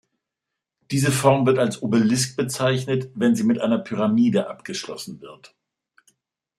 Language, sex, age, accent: German, male, 50-59, Deutschland Deutsch